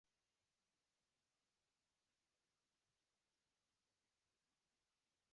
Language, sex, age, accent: Spanish, male, under 19, Chileno: Chile, Cuyo